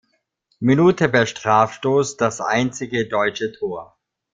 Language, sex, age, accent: German, male, 30-39, Österreichisches Deutsch